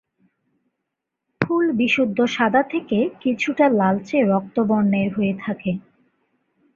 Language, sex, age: Bengali, female, 19-29